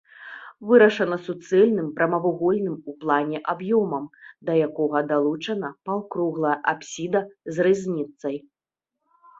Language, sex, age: Belarusian, female, 30-39